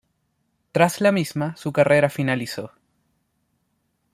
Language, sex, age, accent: Spanish, male, 19-29, Chileno: Chile, Cuyo